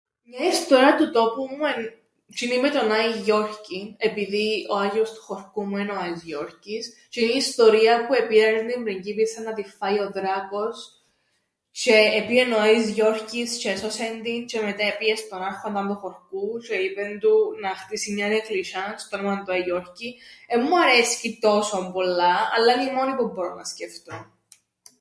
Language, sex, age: Greek, female, 19-29